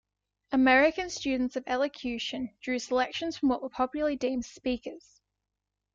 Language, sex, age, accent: English, female, 19-29, Australian English